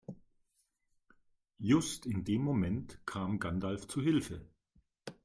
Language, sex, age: German, male, 40-49